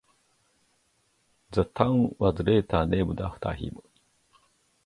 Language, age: English, 50-59